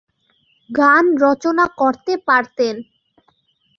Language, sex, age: Bengali, female, under 19